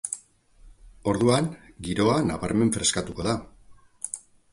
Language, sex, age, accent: Basque, male, 50-59, Mendebalekoa (Araba, Bizkaia, Gipuzkoako mendebaleko herri batzuk)